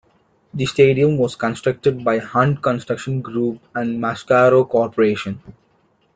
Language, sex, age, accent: English, male, 19-29, India and South Asia (India, Pakistan, Sri Lanka)